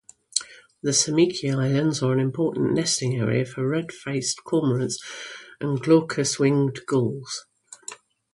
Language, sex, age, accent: English, female, 50-59, England English